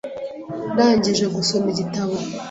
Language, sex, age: Kinyarwanda, female, 19-29